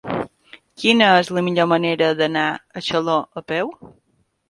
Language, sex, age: Catalan, male, under 19